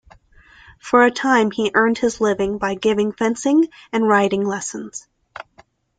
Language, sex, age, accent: English, female, 19-29, United States English